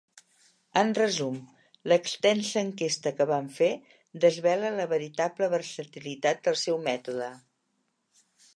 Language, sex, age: Catalan, female, 60-69